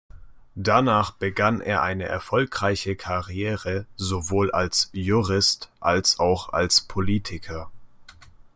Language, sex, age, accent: German, male, 19-29, Deutschland Deutsch